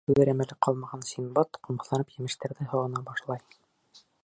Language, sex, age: Bashkir, male, 30-39